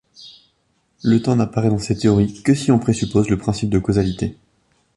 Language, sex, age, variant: French, male, under 19, Français de métropole